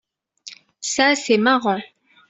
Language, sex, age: French, female, 19-29